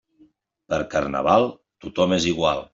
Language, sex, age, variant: Catalan, male, 40-49, Central